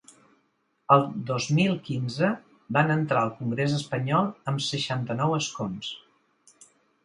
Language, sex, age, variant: Catalan, female, 60-69, Central